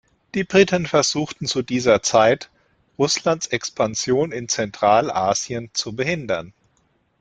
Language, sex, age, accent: German, male, 40-49, Deutschland Deutsch